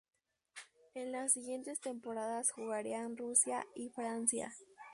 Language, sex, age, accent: Spanish, female, under 19, México